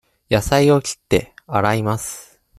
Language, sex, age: Japanese, male, 19-29